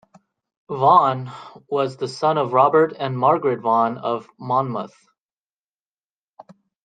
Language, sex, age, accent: English, male, 30-39, United States English